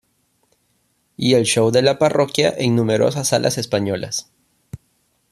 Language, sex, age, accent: Spanish, male, 19-29, Andino-Pacífico: Colombia, Perú, Ecuador, oeste de Bolivia y Venezuela andina